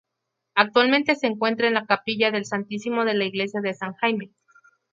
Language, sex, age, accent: Spanish, female, 30-39, México